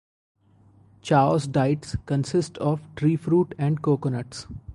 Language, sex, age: English, male, 40-49